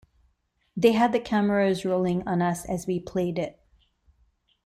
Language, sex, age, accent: English, female, 30-39, India and South Asia (India, Pakistan, Sri Lanka)